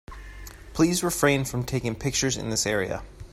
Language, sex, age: English, male, 30-39